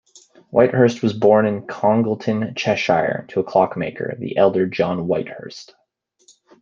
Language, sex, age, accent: English, male, 19-29, Canadian English